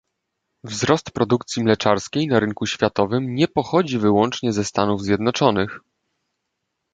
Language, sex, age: Polish, male, 19-29